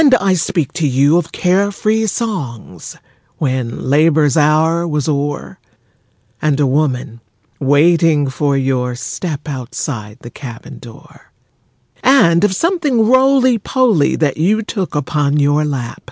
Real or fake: real